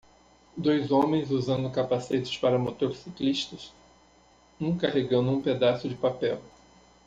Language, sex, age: Portuguese, male, 50-59